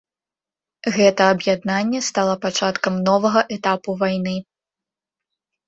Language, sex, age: Belarusian, female, 19-29